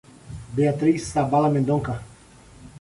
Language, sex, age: Portuguese, male, 40-49